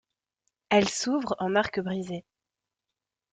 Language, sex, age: French, female, 19-29